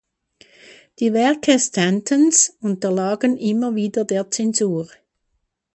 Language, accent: German, Schweizerdeutsch